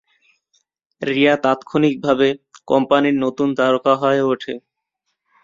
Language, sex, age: Bengali, male, 19-29